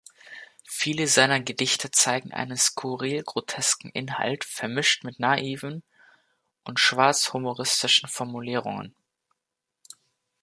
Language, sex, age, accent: German, male, 19-29, Deutschland Deutsch